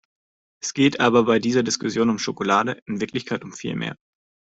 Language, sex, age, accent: German, male, 30-39, Deutschland Deutsch